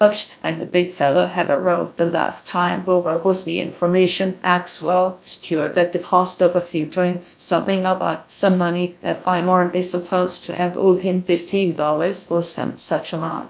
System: TTS, GlowTTS